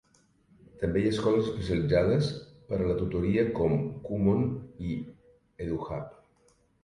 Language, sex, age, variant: Catalan, male, 50-59, Septentrional